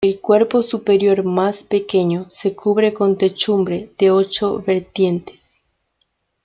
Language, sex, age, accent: Spanish, female, 19-29, Andino-Pacífico: Colombia, Perú, Ecuador, oeste de Bolivia y Venezuela andina